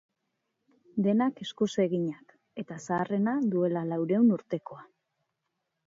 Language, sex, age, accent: Basque, female, 40-49, Mendebalekoa (Araba, Bizkaia, Gipuzkoako mendebaleko herri batzuk)